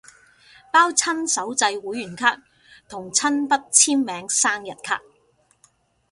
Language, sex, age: Cantonese, female, 50-59